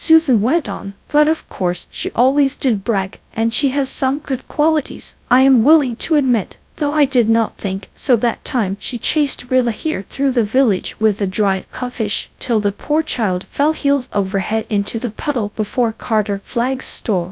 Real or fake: fake